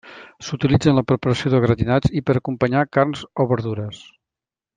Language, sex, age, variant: Catalan, male, 60-69, Central